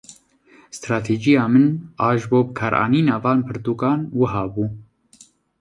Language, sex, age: Kurdish, male, 19-29